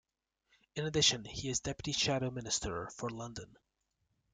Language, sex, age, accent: English, male, 19-29, United States English